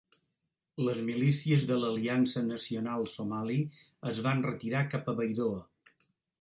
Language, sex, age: Catalan, male, 60-69